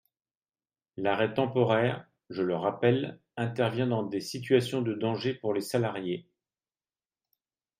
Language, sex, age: French, male, 50-59